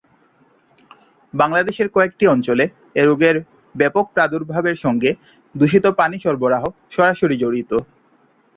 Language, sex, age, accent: Bengali, male, 19-29, প্রমিত